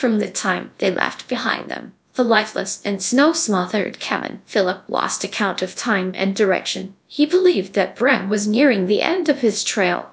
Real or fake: fake